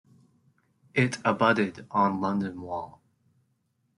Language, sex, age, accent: English, male, 19-29, United States English